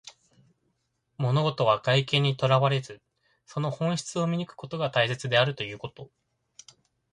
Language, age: Japanese, 19-29